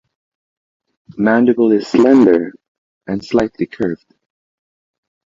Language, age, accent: English, 30-39, Filipino